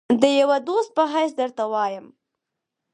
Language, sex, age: Pashto, female, under 19